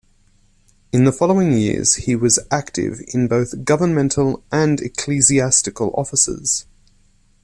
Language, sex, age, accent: English, male, 19-29, Australian English